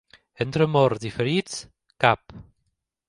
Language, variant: Catalan, Septentrional